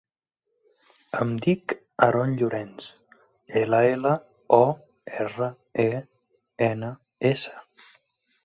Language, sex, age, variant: Catalan, male, 19-29, Central